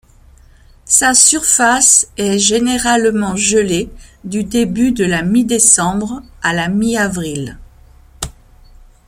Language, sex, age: French, female, 50-59